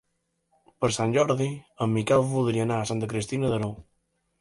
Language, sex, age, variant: Catalan, male, 19-29, Balear